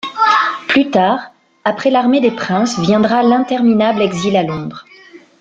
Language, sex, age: French, female, 40-49